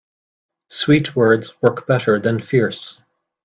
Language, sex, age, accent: English, male, 30-39, Irish English